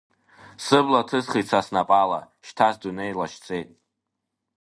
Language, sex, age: Abkhazian, male, under 19